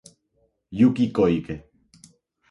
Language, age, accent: Spanish, 19-29, España: Islas Canarias